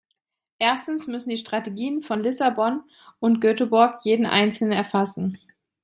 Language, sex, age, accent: German, female, 30-39, Deutschland Deutsch